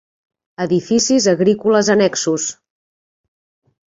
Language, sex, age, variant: Catalan, female, 30-39, Central